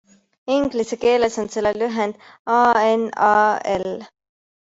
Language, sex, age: Estonian, female, 19-29